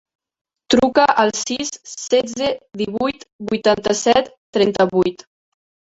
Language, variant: Catalan, Nord-Occidental